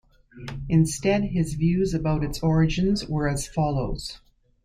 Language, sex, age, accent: English, female, 60-69, Canadian English